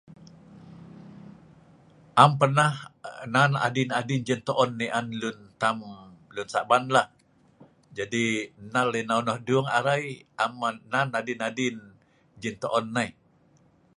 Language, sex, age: Sa'ban, male, 60-69